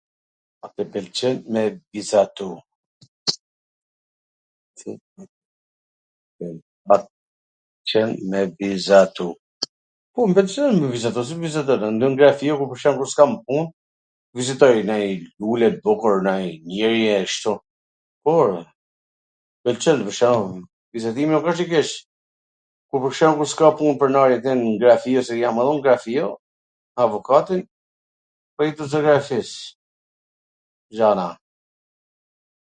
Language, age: Gheg Albanian, 50-59